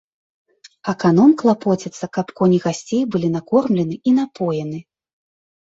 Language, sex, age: Belarusian, female, 19-29